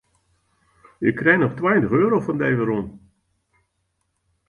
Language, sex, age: Western Frisian, male, 80-89